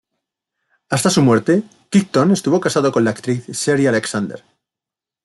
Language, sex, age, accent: Spanish, male, 40-49, España: Centro-Sur peninsular (Madrid, Toledo, Castilla-La Mancha)